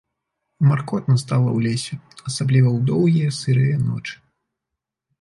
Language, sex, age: Belarusian, male, 19-29